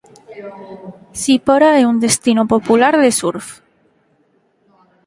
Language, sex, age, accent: Galician, female, 19-29, Normativo (estándar)